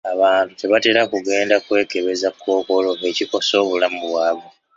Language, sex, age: Ganda, male, 19-29